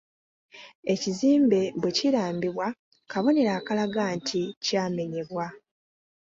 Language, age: Ganda, 30-39